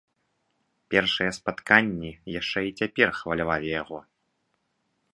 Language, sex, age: Belarusian, male, 30-39